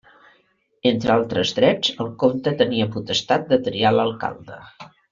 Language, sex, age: Catalan, female, 70-79